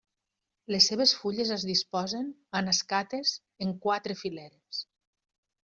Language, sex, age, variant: Catalan, female, 50-59, Nord-Occidental